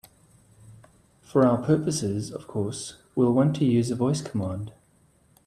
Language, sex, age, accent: English, male, 40-49, Southern African (South Africa, Zimbabwe, Namibia)